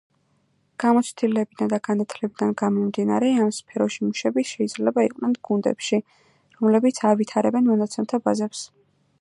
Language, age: Georgian, under 19